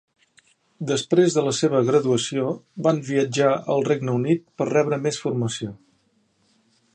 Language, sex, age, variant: Catalan, male, 40-49, Central